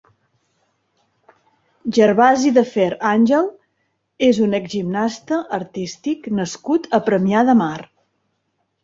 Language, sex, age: Catalan, female, 40-49